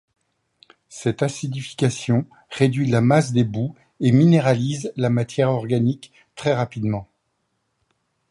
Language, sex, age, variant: French, male, 50-59, Français de métropole